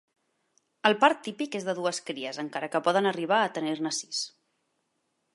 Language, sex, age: Catalan, female, 30-39